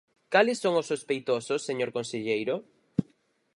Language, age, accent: Galician, 19-29, Central (gheada)